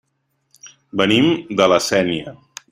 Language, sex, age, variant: Catalan, male, 30-39, Central